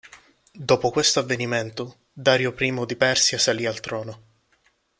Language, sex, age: Italian, male, under 19